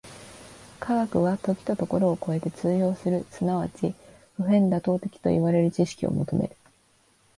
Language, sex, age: Japanese, female, 19-29